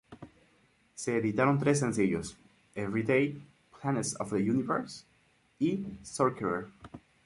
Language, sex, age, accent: Spanish, male, 19-29, América central